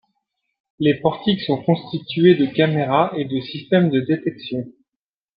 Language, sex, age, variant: French, male, 30-39, Français de métropole